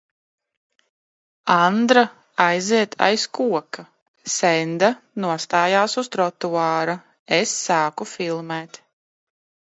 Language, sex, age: Latvian, female, 30-39